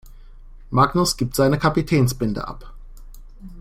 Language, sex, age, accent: German, male, 30-39, Deutschland Deutsch